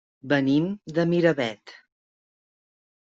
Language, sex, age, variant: Catalan, female, 40-49, Central